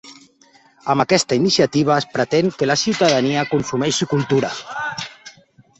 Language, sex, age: Catalan, male, 30-39